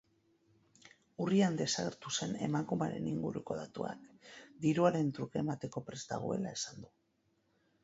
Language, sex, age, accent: Basque, female, 40-49, Mendebalekoa (Araba, Bizkaia, Gipuzkoako mendebaleko herri batzuk)